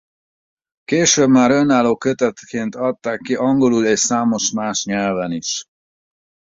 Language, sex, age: Hungarian, male, 40-49